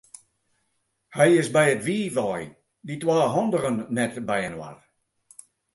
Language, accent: Western Frisian, Klaaifrysk